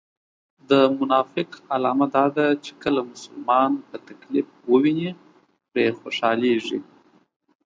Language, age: Pashto, 30-39